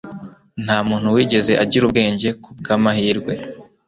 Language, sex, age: Kinyarwanda, male, 19-29